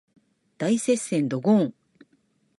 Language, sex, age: Japanese, female, 40-49